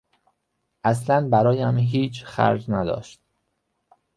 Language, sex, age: Persian, male, 19-29